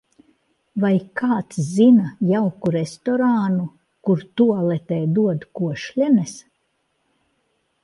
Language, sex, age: Latvian, female, 60-69